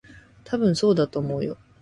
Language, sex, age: Japanese, female, 19-29